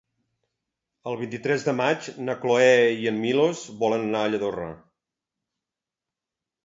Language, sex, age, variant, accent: Catalan, male, 50-59, Central, central